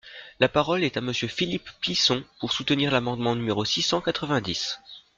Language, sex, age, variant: French, female, 19-29, Français de métropole